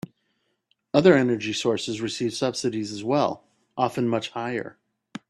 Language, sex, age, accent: English, male, 40-49, United States English